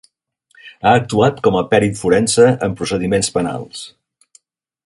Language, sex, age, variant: Catalan, male, 60-69, Central